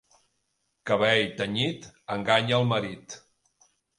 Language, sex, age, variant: Catalan, male, 40-49, Central